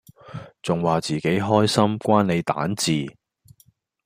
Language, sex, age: Cantonese, male, 40-49